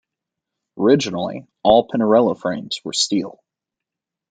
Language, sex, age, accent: English, male, 30-39, United States English